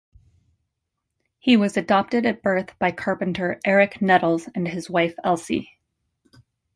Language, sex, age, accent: English, female, 40-49, United States English